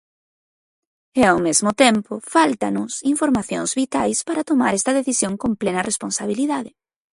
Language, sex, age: Galician, female, 30-39